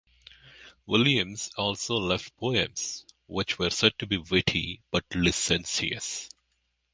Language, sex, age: English, male, 50-59